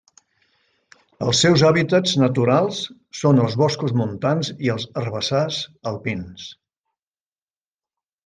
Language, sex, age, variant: Catalan, male, 70-79, Central